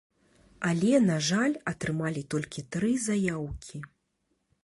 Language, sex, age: Belarusian, female, 40-49